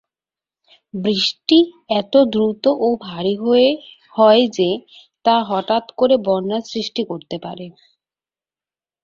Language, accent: Bengali, Bengali